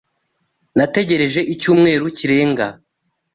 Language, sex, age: Kinyarwanda, male, 30-39